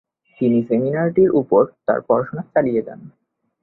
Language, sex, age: Bengali, male, 19-29